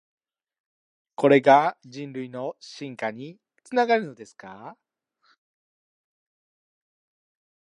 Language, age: English, 19-29